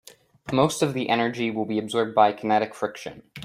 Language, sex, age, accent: English, male, under 19, United States English